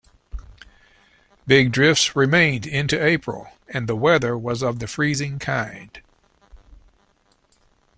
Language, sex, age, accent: English, male, 60-69, United States English